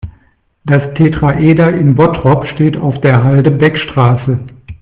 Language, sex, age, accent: German, male, 50-59, Deutschland Deutsch